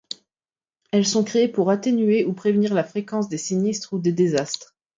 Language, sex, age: French, female, 19-29